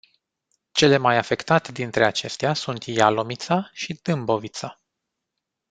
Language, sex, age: Romanian, male, 30-39